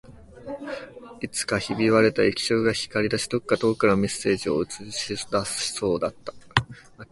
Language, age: Japanese, 19-29